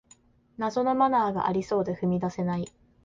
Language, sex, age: Japanese, female, 19-29